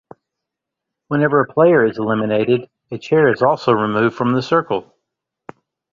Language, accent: English, United States English